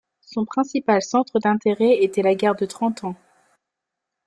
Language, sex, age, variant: French, female, 30-39, Français de métropole